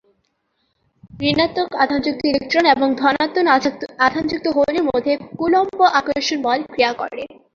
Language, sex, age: Bengali, female, under 19